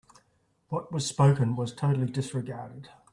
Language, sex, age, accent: English, male, 60-69, Australian English